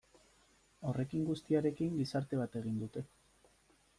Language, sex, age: Basque, male, 19-29